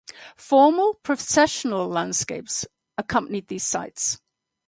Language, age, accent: English, 70-79, England English